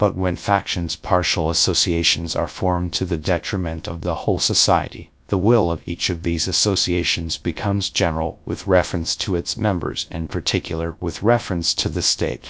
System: TTS, GradTTS